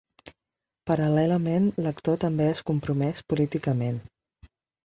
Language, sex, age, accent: Catalan, female, 19-29, aprenent (recent, des del castellà)